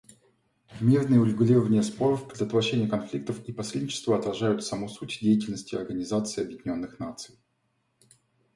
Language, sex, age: Russian, male, 40-49